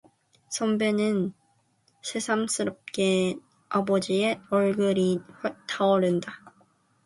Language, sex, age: Korean, female, 19-29